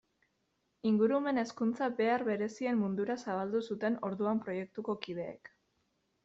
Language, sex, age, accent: Basque, female, 19-29, Mendebalekoa (Araba, Bizkaia, Gipuzkoako mendebaleko herri batzuk)